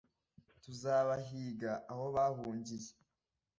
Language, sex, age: Kinyarwanda, male, under 19